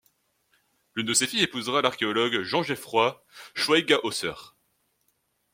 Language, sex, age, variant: French, male, 19-29, Français de métropole